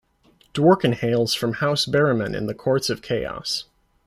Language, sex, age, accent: English, male, 19-29, United States English